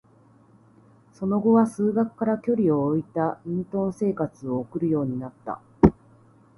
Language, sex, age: Japanese, female, 40-49